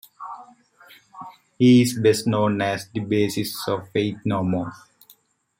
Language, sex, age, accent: English, male, 19-29, United States English